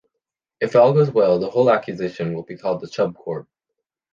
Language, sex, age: English, male, under 19